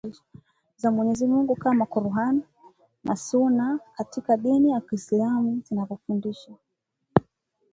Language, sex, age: Swahili, female, 19-29